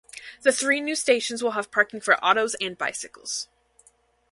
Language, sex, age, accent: English, female, 19-29, United States English